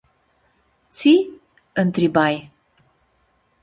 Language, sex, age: Aromanian, female, 30-39